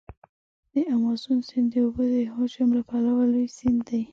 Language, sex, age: Pashto, female, 19-29